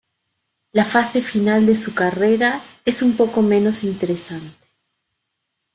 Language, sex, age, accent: Spanish, female, 50-59, Rioplatense: Argentina, Uruguay, este de Bolivia, Paraguay